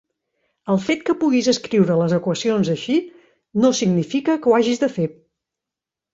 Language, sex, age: Catalan, female, 50-59